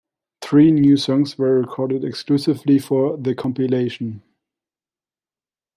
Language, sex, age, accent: English, male, 19-29, United States English